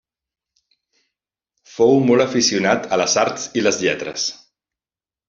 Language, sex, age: Catalan, male, 50-59